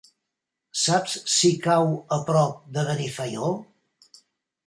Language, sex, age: Catalan, male, 80-89